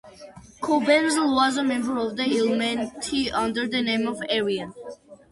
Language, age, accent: English, 19-29, United States English